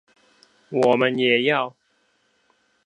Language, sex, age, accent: Chinese, male, 19-29, 出生地：臺北市; 出生地：新北市